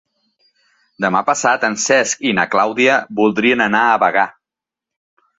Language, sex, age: Catalan, male, 40-49